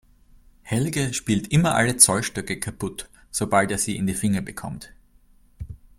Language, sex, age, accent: German, male, 30-39, Österreichisches Deutsch